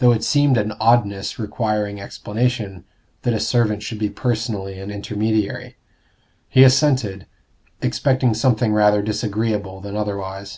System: none